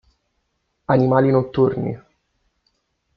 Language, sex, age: Italian, male, 19-29